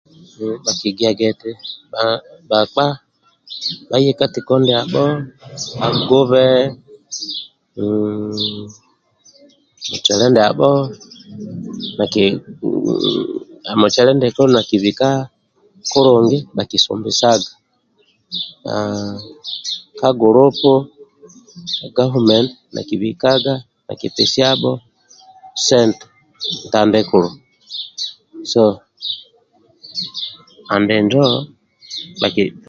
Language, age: Amba (Uganda), 30-39